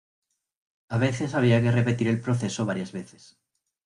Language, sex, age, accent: Spanish, male, 30-39, España: Centro-Sur peninsular (Madrid, Toledo, Castilla-La Mancha)